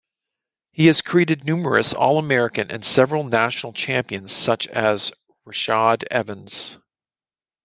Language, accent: English, Canadian English